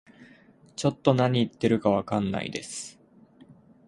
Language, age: Japanese, 19-29